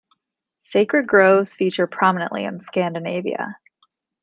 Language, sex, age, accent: English, female, 30-39, United States English